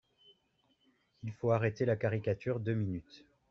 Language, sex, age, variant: French, male, 30-39, Français de métropole